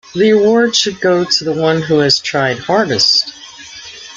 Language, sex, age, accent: English, female, 60-69, United States English